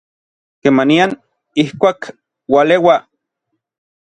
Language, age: Orizaba Nahuatl, 30-39